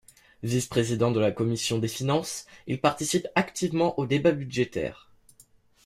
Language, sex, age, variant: French, male, under 19, Français de métropole